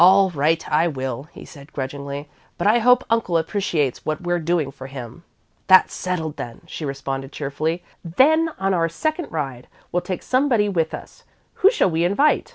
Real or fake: real